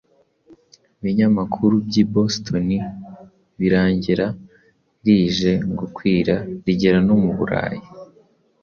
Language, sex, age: Kinyarwanda, male, 19-29